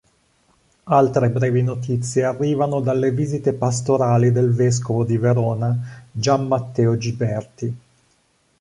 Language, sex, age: Italian, male, 40-49